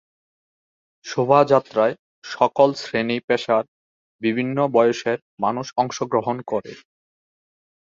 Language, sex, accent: Bengali, male, প্রমিত বাংলা